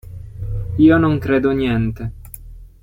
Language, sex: Italian, male